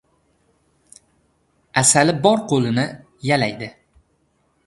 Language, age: Uzbek, 19-29